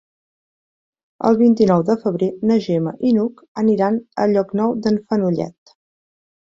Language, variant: Catalan, Central